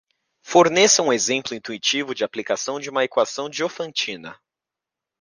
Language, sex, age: Portuguese, male, 19-29